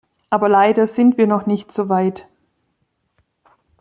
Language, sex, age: German, female, 40-49